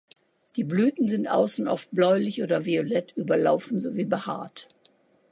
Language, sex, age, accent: German, female, 60-69, Deutschland Deutsch